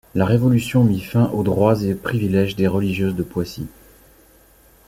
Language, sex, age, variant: French, male, 40-49, Français de métropole